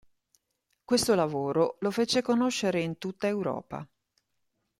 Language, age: Italian, 50-59